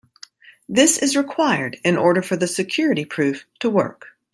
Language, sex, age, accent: English, female, 50-59, United States English